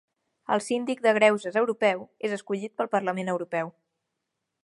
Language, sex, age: Catalan, female, under 19